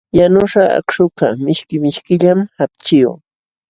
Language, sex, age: Jauja Wanca Quechua, female, 70-79